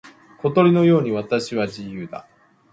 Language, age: Japanese, 30-39